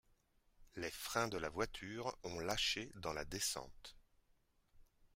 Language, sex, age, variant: French, male, 40-49, Français de métropole